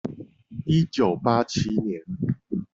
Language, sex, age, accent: Chinese, male, 30-39, 出生地：新北市